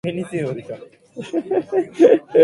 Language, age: English, under 19